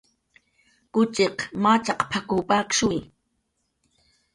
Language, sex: Jaqaru, female